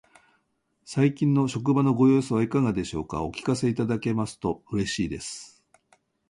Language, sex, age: Japanese, male, 60-69